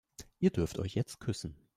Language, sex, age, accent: German, male, 19-29, Deutschland Deutsch